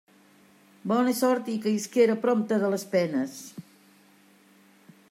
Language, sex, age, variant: Catalan, female, 70-79, Central